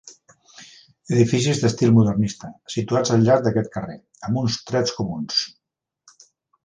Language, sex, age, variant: Catalan, male, 60-69, Central